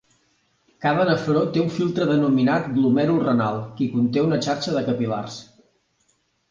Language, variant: Catalan, Central